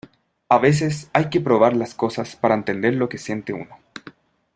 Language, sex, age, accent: Spanish, male, 19-29, Chileno: Chile, Cuyo